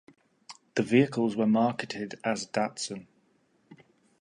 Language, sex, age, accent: English, male, 30-39, England English